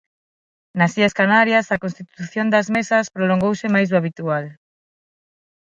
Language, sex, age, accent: Galician, female, 30-39, Normativo (estándar); Neofalante